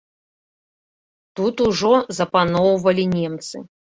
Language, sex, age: Belarusian, female, 30-39